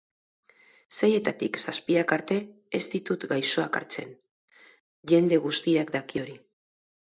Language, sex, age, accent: Basque, female, 40-49, Mendebalekoa (Araba, Bizkaia, Gipuzkoako mendebaleko herri batzuk)